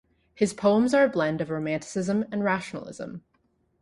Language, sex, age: English, female, 19-29